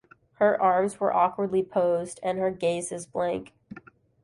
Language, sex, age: English, female, 19-29